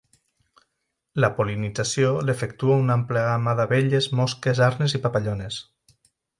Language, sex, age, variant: Catalan, male, 40-49, Nord-Occidental